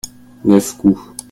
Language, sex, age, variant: French, male, 19-29, Français de métropole